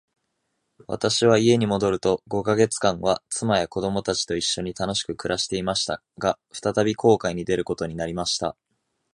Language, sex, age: Japanese, male, 19-29